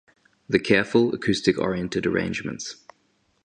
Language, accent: English, Australian English